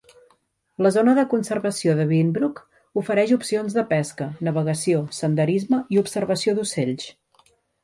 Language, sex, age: Catalan, female, 50-59